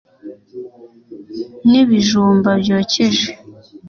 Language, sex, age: Kinyarwanda, female, 19-29